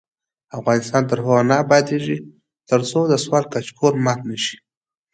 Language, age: Pashto, 19-29